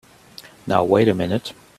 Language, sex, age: English, male, 40-49